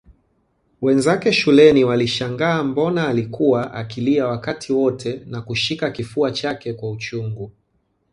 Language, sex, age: Swahili, male, 30-39